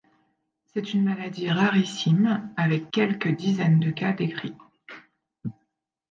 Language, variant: French, Français de métropole